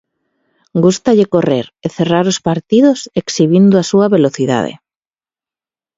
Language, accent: Galician, Normativo (estándar)